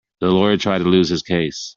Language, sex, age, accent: English, male, 50-59, United States English